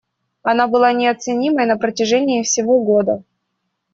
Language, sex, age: Russian, female, 19-29